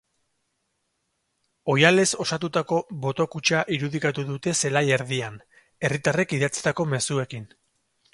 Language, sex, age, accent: Basque, male, 40-49, Mendebalekoa (Araba, Bizkaia, Gipuzkoako mendebaleko herri batzuk)